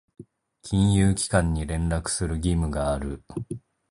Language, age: Japanese, 30-39